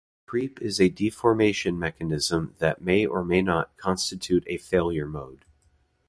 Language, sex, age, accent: English, male, 30-39, United States English